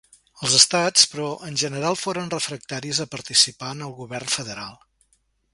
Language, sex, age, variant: Catalan, male, 60-69, Central